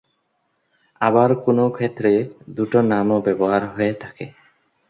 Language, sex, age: Bengali, male, 19-29